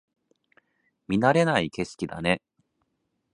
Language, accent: Japanese, 関西弁